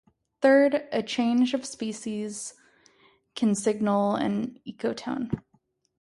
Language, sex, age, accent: English, female, 19-29, United States English